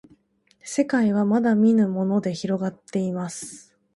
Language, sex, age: Japanese, female, 19-29